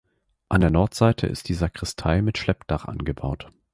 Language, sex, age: German, male, 19-29